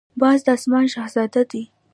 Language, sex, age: Pashto, female, 19-29